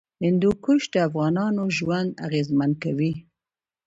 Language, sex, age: Pashto, female, 19-29